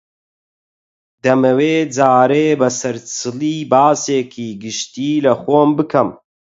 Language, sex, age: Central Kurdish, male, 30-39